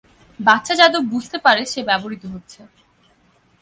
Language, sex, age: Bengali, female, under 19